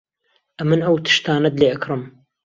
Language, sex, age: Central Kurdish, male, 19-29